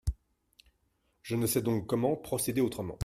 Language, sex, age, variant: French, male, 50-59, Français de métropole